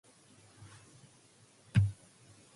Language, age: English, 19-29